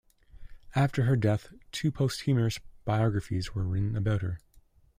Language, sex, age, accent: English, male, 30-39, Canadian English